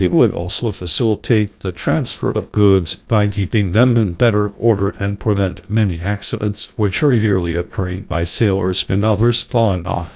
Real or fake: fake